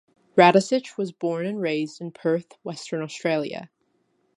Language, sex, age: English, female, 19-29